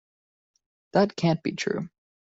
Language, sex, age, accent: English, male, 19-29, Canadian English